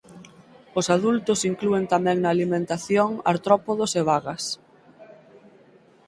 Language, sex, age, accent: Galician, female, 19-29, Atlántico (seseo e gheada)